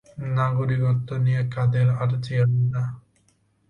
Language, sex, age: Bengali, male, 19-29